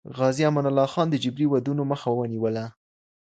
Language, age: Pashto, under 19